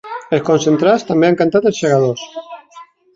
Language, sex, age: Catalan, male, 40-49